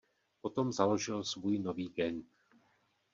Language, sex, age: Czech, male, 40-49